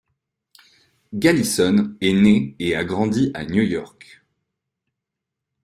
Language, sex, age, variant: French, male, 30-39, Français de métropole